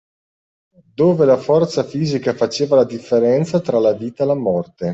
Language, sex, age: Italian, male, 50-59